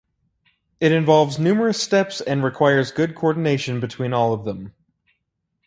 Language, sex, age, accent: English, male, 19-29, United States English